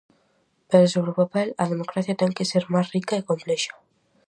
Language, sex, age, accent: Galician, female, under 19, Atlántico (seseo e gheada)